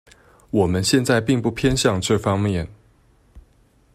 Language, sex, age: Chinese, male, 30-39